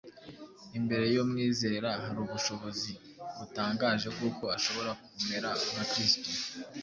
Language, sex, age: Kinyarwanda, male, 19-29